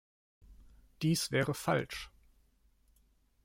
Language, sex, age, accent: German, male, 19-29, Deutschland Deutsch